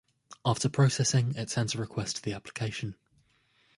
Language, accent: English, England English